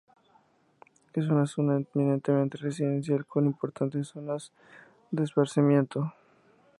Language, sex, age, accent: Spanish, male, 19-29, México